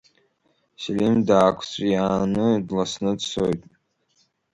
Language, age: Abkhazian, under 19